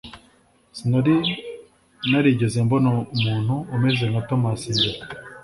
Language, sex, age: Kinyarwanda, male, 19-29